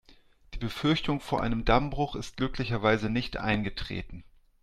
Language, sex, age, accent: German, male, 40-49, Deutschland Deutsch